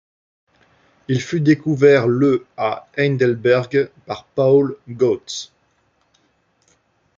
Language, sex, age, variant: French, male, 19-29, Français de métropole